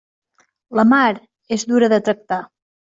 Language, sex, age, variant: Catalan, female, 40-49, Central